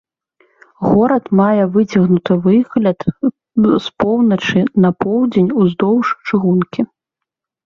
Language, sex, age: Belarusian, female, 19-29